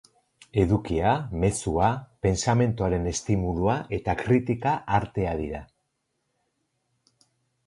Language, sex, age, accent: Basque, male, 60-69, Erdialdekoa edo Nafarra (Gipuzkoa, Nafarroa)